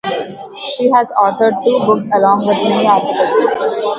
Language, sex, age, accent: English, female, under 19, India and South Asia (India, Pakistan, Sri Lanka)